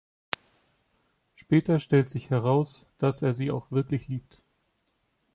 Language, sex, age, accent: German, male, 30-39, Deutschland Deutsch